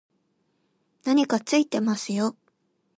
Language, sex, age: Japanese, female, 19-29